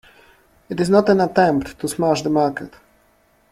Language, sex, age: English, male, 30-39